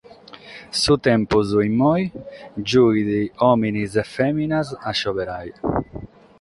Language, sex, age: Sardinian, male, 30-39